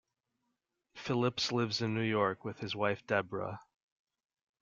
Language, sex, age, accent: English, male, 30-39, United States English